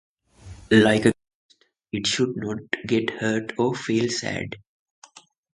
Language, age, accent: English, 19-29, India and South Asia (India, Pakistan, Sri Lanka)